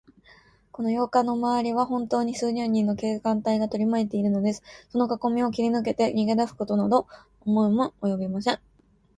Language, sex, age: Japanese, female, 19-29